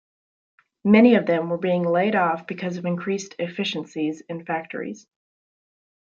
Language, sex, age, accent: English, female, 19-29, United States English